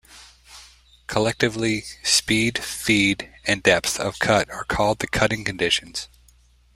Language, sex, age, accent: English, male, 30-39, United States English